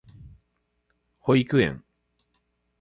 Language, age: Japanese, 40-49